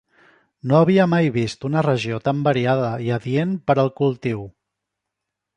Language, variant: Catalan, Central